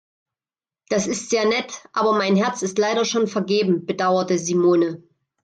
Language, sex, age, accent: German, female, 40-49, Deutschland Deutsch